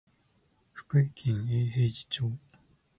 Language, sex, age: Japanese, male, 19-29